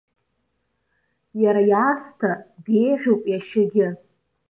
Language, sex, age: Abkhazian, female, 19-29